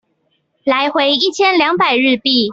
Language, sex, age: Chinese, female, 19-29